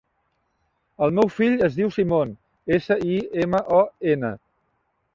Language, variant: Catalan, Central